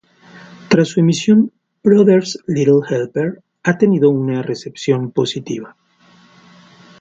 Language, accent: Spanish, México